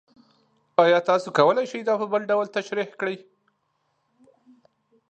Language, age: Pashto, 40-49